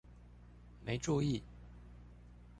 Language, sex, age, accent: Chinese, male, 19-29, 出生地：彰化縣